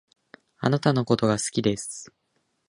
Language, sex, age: Japanese, male, 19-29